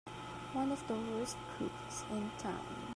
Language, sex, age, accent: English, female, 19-29, Filipino